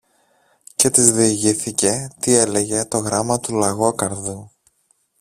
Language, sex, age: Greek, male, 30-39